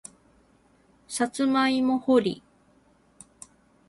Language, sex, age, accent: Japanese, female, 60-69, 関西